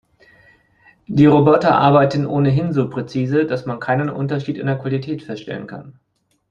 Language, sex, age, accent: German, male, 30-39, Deutschland Deutsch